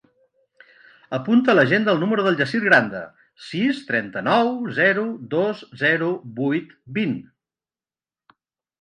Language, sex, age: Catalan, male, 50-59